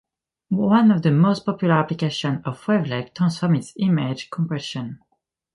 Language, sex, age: English, male, under 19